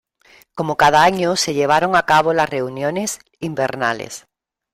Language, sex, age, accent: Spanish, female, 50-59, España: Sur peninsular (Andalucia, Extremadura, Murcia)